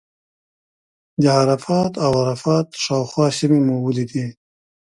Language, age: Pashto, 60-69